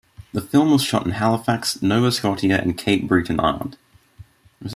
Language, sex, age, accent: English, male, under 19, Australian English